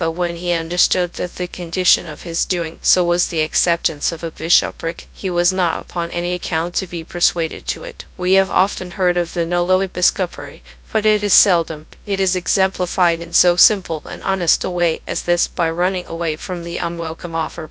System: TTS, GradTTS